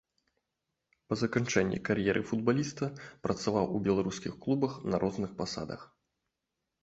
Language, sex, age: Belarusian, male, 19-29